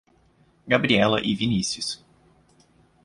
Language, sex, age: Portuguese, male, 19-29